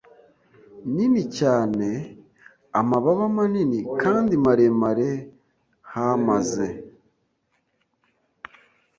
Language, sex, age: Kinyarwanda, male, 19-29